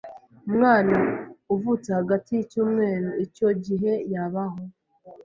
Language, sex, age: Kinyarwanda, female, 19-29